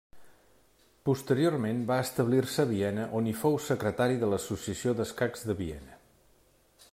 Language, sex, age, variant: Catalan, male, 50-59, Central